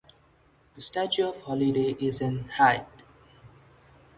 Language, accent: English, India and South Asia (India, Pakistan, Sri Lanka)